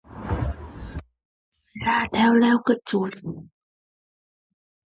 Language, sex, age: Vietnamese, female, 19-29